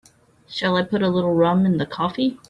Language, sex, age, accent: English, female, 19-29, United States English